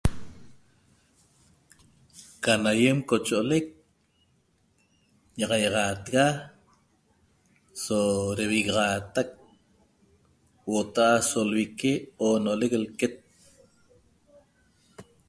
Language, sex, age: Toba, female, 50-59